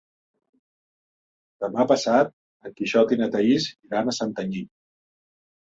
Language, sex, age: Catalan, male, 50-59